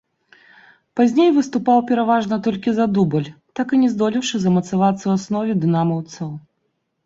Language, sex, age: Belarusian, female, 30-39